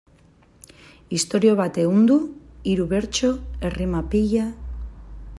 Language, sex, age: Basque, female, 30-39